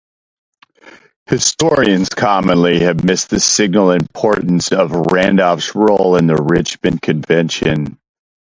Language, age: English, 40-49